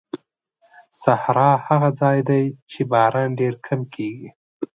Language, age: Pashto, 19-29